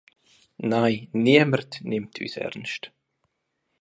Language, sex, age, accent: German, male, 30-39, Schweizerdeutsch